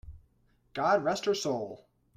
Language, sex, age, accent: English, male, 30-39, United States English